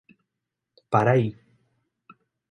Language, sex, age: Portuguese, male, 19-29